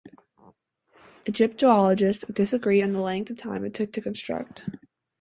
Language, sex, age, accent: English, female, under 19, United States English